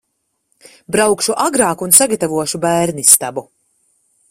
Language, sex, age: Latvian, female, 30-39